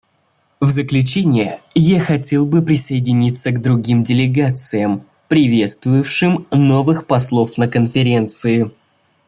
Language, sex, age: Russian, male, under 19